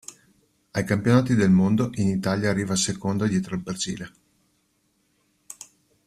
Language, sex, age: Italian, male, 50-59